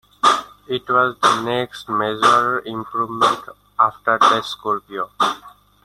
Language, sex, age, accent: English, male, 19-29, India and South Asia (India, Pakistan, Sri Lanka)